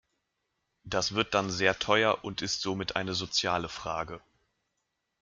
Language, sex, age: German, male, 19-29